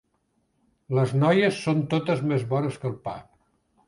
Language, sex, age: Catalan, male, 70-79